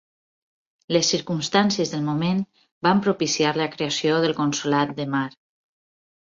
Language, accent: Catalan, valencià